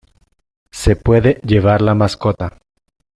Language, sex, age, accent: Spanish, male, 19-29, Andino-Pacífico: Colombia, Perú, Ecuador, oeste de Bolivia y Venezuela andina